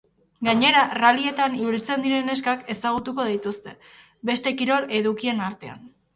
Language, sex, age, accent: Basque, female, 19-29, Erdialdekoa edo Nafarra (Gipuzkoa, Nafarroa)